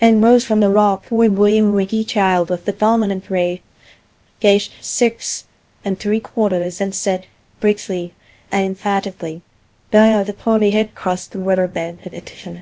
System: TTS, VITS